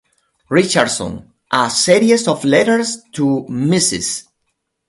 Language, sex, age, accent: Spanish, male, 50-59, España: Sur peninsular (Andalucia, Extremadura, Murcia)